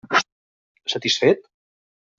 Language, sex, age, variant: Catalan, male, 50-59, Central